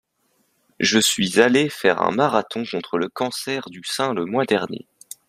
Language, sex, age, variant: French, male, under 19, Français de métropole